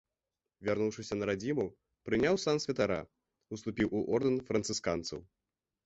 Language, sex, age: Belarusian, male, under 19